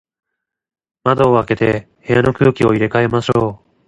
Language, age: Japanese, 19-29